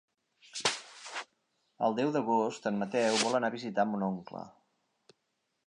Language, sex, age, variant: Catalan, male, 50-59, Central